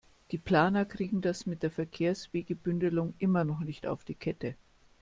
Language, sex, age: German, female, 50-59